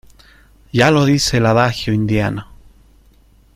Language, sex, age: Spanish, male, 30-39